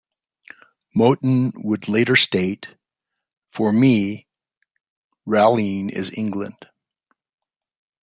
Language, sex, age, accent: English, male, 50-59, United States English